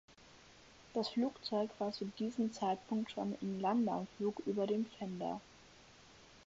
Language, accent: German, Deutschland Deutsch